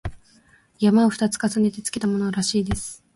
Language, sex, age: Japanese, female, 19-29